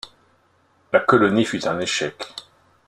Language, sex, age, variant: French, male, 50-59, Français de métropole